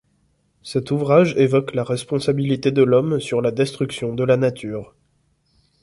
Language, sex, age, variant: French, male, 30-39, Français de métropole